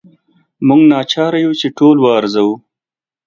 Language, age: Pashto, 30-39